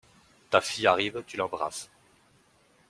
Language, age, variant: French, 30-39, Français de métropole